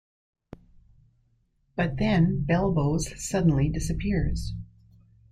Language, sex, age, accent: English, female, 60-69, Canadian English